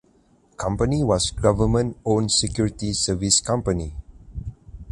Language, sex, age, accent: English, male, 30-39, Malaysian English